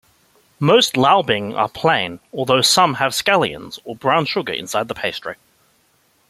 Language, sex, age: English, male, 19-29